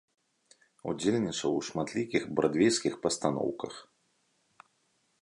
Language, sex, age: Belarusian, male, 30-39